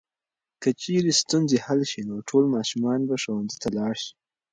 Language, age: Pashto, 19-29